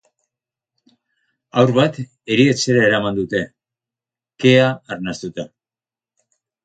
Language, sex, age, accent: Basque, male, 50-59, Mendebalekoa (Araba, Bizkaia, Gipuzkoako mendebaleko herri batzuk)